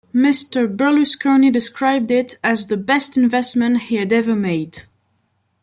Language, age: English, 19-29